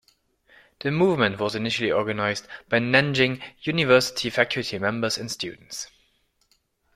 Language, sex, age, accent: English, male, 19-29, England English